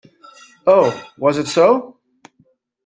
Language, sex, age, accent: English, male, 50-59, United States English